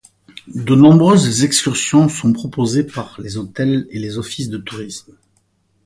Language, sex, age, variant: French, male, 50-59, Français de métropole